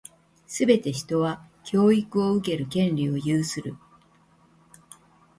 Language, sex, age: Japanese, female, 70-79